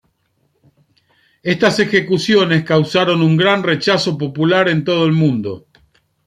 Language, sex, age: Spanish, male, 50-59